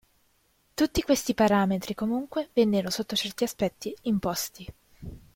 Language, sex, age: Italian, female, 19-29